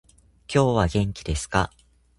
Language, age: Japanese, 19-29